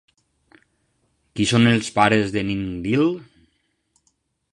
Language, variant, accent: Catalan, Alacantí, valencià